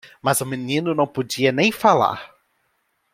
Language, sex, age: Portuguese, male, 19-29